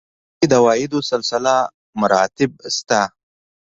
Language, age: Pashto, 19-29